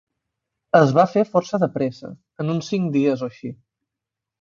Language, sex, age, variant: Catalan, male, 30-39, Central